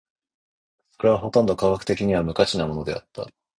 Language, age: Japanese, 30-39